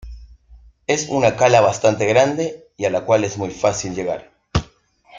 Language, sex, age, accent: Spanish, male, 30-39, Andino-Pacífico: Colombia, Perú, Ecuador, oeste de Bolivia y Venezuela andina